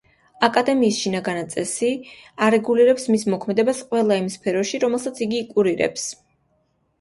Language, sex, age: Georgian, female, 19-29